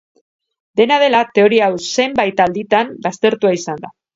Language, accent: Basque, Mendebalekoa (Araba, Bizkaia, Gipuzkoako mendebaleko herri batzuk)